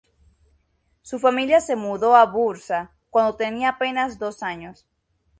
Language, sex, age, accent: Spanish, female, 19-29, América central; Caribe: Cuba, Venezuela, Puerto Rico, República Dominicana, Panamá, Colombia caribeña, México caribeño, Costa del golfo de México